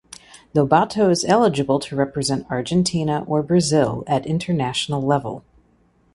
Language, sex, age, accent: English, female, 40-49, United States English